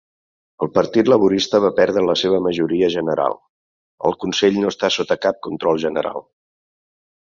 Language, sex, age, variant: Catalan, male, 50-59, Central